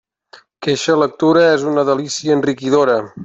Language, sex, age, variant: Catalan, male, 30-39, Central